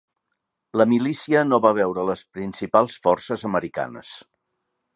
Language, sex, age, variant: Catalan, male, 60-69, Central